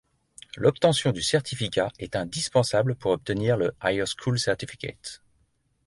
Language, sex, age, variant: French, male, 50-59, Français de métropole